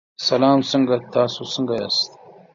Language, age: Pashto, 30-39